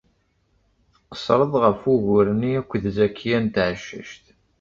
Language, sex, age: Kabyle, male, 30-39